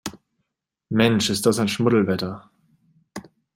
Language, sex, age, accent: German, male, 19-29, Deutschland Deutsch